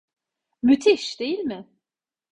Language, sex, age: Turkish, female, 40-49